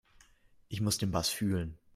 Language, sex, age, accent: German, male, 19-29, Deutschland Deutsch